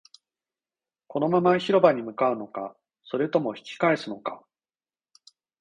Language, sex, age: Japanese, male, 40-49